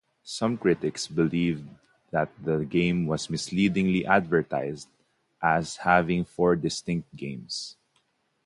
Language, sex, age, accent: English, male, 19-29, Filipino